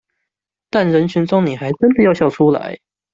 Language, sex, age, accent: Chinese, male, 19-29, 出生地：新北市